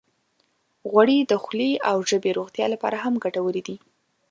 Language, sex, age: Pashto, female, 19-29